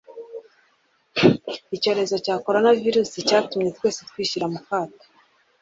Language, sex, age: Kinyarwanda, female, 30-39